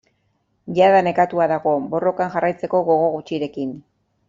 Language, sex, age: Basque, female, 40-49